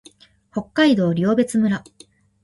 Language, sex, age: Japanese, female, 19-29